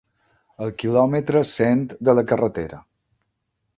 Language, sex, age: Catalan, male, 40-49